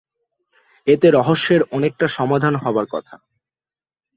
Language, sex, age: Bengali, male, 19-29